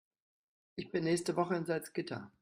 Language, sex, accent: German, male, Deutschland Deutsch